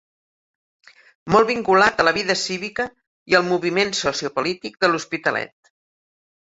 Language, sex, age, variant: Catalan, female, 60-69, Central